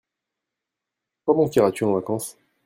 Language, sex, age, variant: French, male, 19-29, Français de métropole